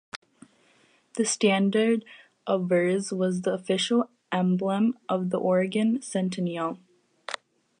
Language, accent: English, United States English